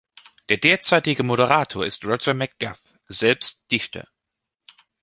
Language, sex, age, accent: German, male, 30-39, Deutschland Deutsch